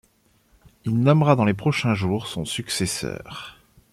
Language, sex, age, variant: French, male, 40-49, Français de métropole